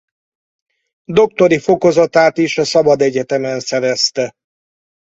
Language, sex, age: Hungarian, male, 60-69